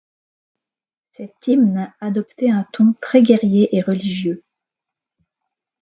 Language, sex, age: French, female, 50-59